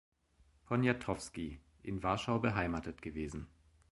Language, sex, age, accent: German, male, 30-39, Deutschland Deutsch